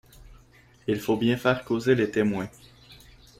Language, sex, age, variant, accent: French, male, 19-29, Français d'Amérique du Nord, Français du Canada